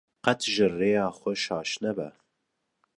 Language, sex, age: Kurdish, male, 30-39